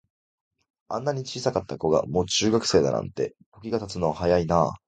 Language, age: Japanese, 19-29